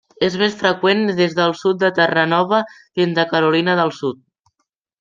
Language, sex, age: Catalan, male, under 19